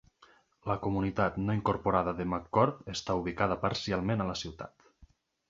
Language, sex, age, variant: Catalan, male, 19-29, Nord-Occidental